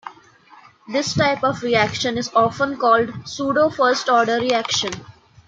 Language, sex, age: English, female, under 19